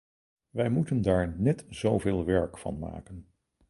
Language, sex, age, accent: Dutch, male, 60-69, Nederlands Nederlands